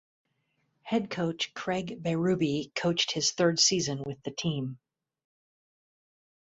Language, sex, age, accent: English, female, 50-59, United States English